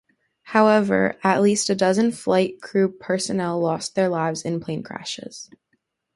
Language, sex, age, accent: English, female, under 19, United States English